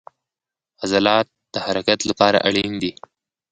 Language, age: Pashto, 19-29